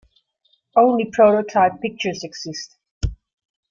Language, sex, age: English, female, 50-59